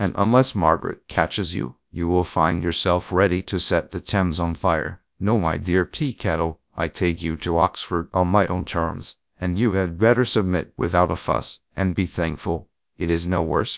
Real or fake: fake